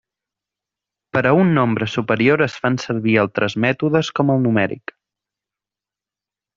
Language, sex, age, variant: Catalan, male, under 19, Central